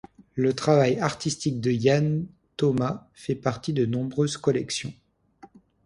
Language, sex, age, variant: French, male, 50-59, Français de métropole